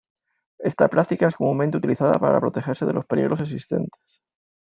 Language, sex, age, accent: Spanish, male, 40-49, España: Sur peninsular (Andalucia, Extremadura, Murcia)